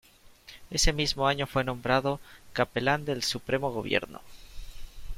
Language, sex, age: Spanish, male, 19-29